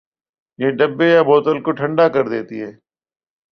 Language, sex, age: Urdu, female, 19-29